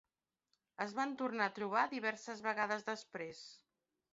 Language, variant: Catalan, Central